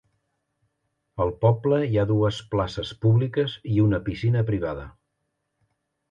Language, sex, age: Catalan, male, 50-59